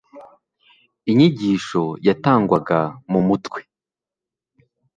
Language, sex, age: Kinyarwanda, male, 19-29